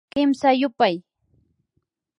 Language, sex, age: Imbabura Highland Quichua, female, 30-39